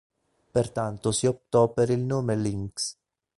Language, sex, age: Italian, male, 30-39